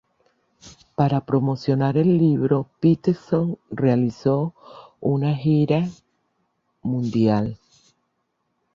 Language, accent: Spanish, Caribe: Cuba, Venezuela, Puerto Rico, República Dominicana, Panamá, Colombia caribeña, México caribeño, Costa del golfo de México